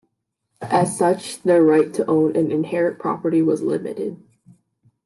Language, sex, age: English, female, under 19